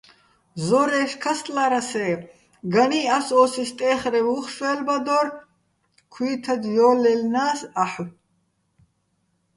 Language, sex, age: Bats, female, 70-79